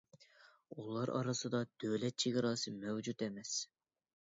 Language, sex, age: Uyghur, male, 19-29